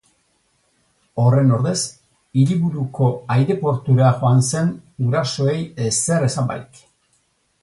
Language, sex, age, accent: Basque, male, 60-69, Erdialdekoa edo Nafarra (Gipuzkoa, Nafarroa)